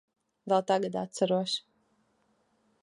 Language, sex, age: Latvian, female, 19-29